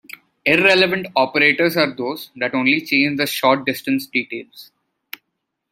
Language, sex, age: English, male, under 19